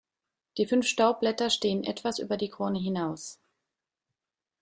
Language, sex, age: German, female, 30-39